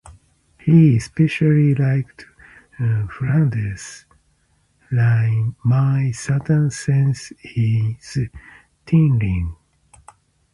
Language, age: English, 50-59